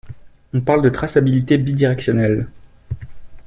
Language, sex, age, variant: French, male, 19-29, Français de métropole